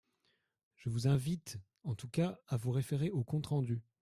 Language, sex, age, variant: French, male, 30-39, Français de métropole